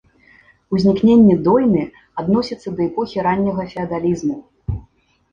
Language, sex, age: Belarusian, female, 40-49